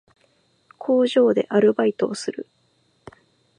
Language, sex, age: Japanese, female, 19-29